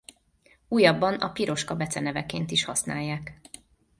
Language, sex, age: Hungarian, female, 40-49